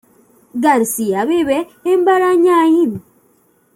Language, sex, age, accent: Spanish, female, 19-29, México